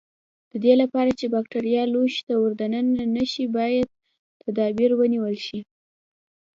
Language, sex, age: Pashto, female, under 19